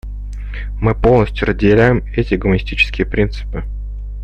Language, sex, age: Russian, male, 30-39